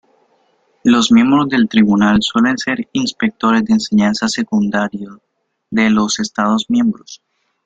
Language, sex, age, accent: Spanish, male, under 19, Caribe: Cuba, Venezuela, Puerto Rico, República Dominicana, Panamá, Colombia caribeña, México caribeño, Costa del golfo de México